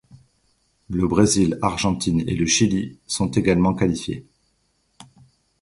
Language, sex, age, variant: French, male, 40-49, Français de métropole